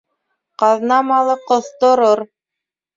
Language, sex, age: Bashkir, female, 30-39